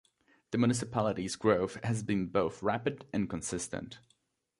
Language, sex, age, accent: English, male, 19-29, England English